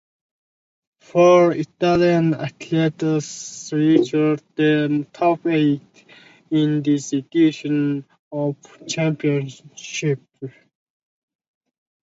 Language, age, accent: English, 19-29, United States English